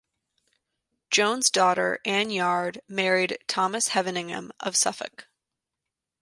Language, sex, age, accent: English, female, 19-29, United States English